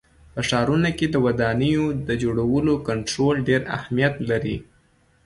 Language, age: Pashto, 19-29